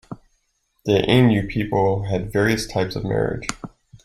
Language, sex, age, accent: English, male, 40-49, United States English